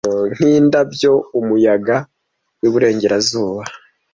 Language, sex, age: Kinyarwanda, male, 19-29